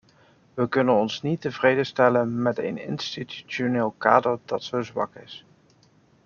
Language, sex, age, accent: Dutch, male, 30-39, Nederlands Nederlands